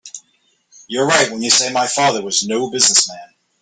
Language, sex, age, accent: English, male, 40-49, United States English